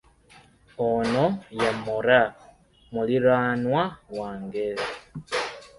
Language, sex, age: Ganda, male, 19-29